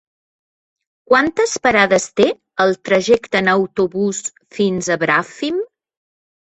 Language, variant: Catalan, Septentrional